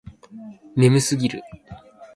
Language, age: Japanese, 19-29